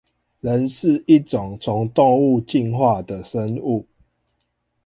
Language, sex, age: Chinese, male, 19-29